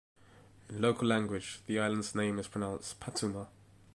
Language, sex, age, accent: English, male, 19-29, England English